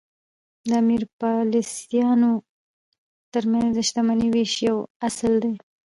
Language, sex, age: Pashto, female, 19-29